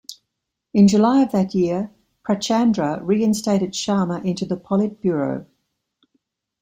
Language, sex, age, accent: English, female, 70-79, Australian English